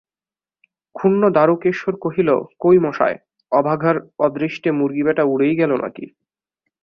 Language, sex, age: Bengali, male, under 19